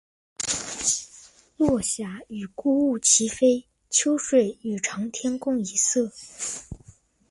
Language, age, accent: Chinese, under 19, 出生地：江西省